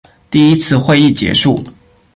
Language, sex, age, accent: Chinese, male, 19-29, 出生地：福建省